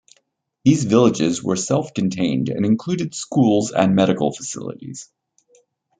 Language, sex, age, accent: English, male, 30-39, United States English